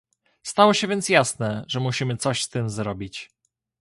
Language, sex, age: Polish, male, 19-29